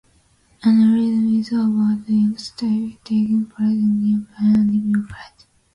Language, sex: English, female